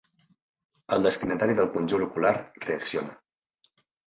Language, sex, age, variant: Catalan, male, 19-29, Central